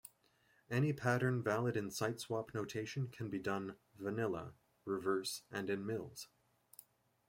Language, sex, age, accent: English, male, 30-39, Canadian English